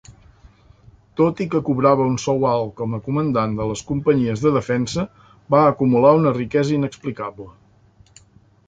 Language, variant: Catalan, Central